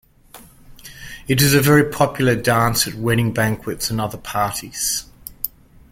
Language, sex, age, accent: English, male, 50-59, Australian English